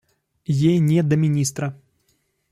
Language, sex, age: Russian, male, 30-39